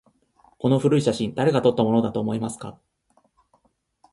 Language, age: Japanese, 19-29